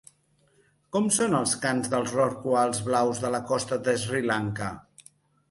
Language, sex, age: Catalan, male, 40-49